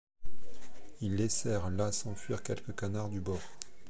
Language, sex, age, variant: French, male, 40-49, Français de métropole